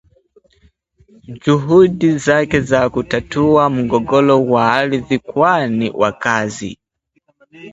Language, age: Swahili, 19-29